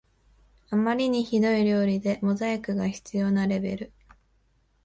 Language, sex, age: Japanese, female, 19-29